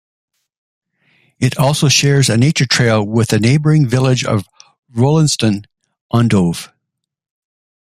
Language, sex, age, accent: English, male, 60-69, Canadian English